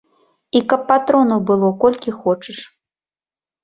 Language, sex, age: Belarusian, female, 30-39